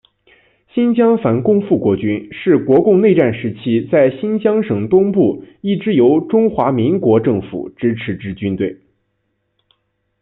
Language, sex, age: Chinese, male, 19-29